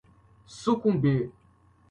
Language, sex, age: Portuguese, male, under 19